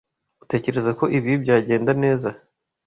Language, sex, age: Kinyarwanda, male, 19-29